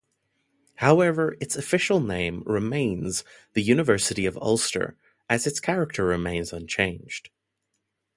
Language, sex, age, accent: English, male, 19-29, Southern African (South Africa, Zimbabwe, Namibia)